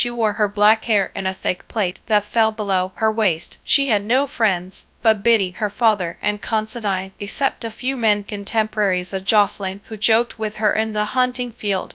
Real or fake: fake